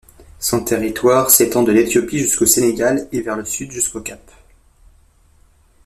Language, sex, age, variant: French, male, 30-39, Français de métropole